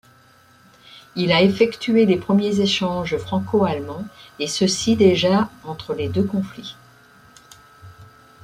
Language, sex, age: French, female, 60-69